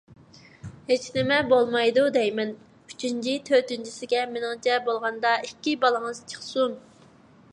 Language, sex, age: Uyghur, female, 19-29